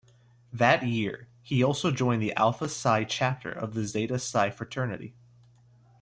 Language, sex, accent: English, male, United States English